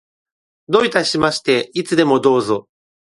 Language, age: Japanese, 40-49